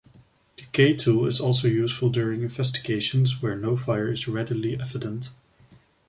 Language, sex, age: English, male, 19-29